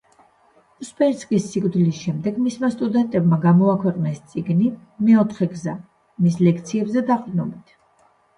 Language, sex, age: Georgian, female, 40-49